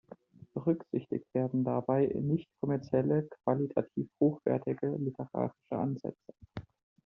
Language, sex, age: German, male, 30-39